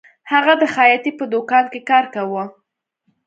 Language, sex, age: Pashto, female, 19-29